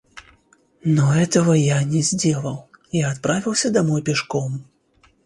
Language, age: Russian, 30-39